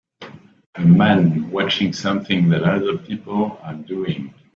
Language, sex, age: English, male, 19-29